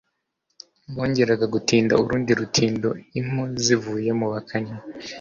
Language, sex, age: Kinyarwanda, male, 19-29